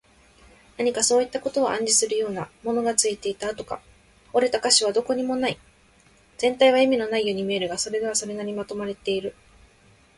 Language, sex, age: Japanese, female, 19-29